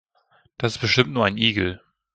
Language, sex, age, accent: German, male, 30-39, Deutschland Deutsch